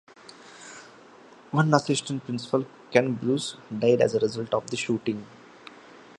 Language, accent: English, India and South Asia (India, Pakistan, Sri Lanka)